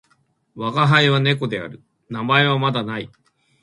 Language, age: Japanese, 60-69